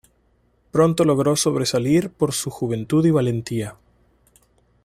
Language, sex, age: Spanish, male, 30-39